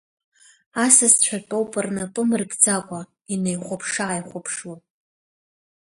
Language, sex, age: Abkhazian, female, 19-29